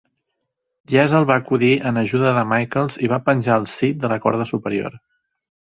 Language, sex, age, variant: Catalan, male, 30-39, Central